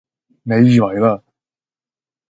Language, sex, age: Cantonese, male, under 19